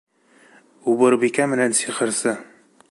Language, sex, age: Bashkir, male, 19-29